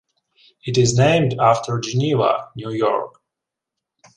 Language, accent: English, United States English